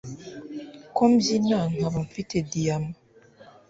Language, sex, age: Kinyarwanda, female, under 19